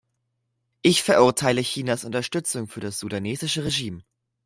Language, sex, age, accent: German, male, under 19, Deutschland Deutsch